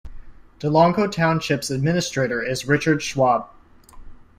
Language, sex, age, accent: English, male, 19-29, United States English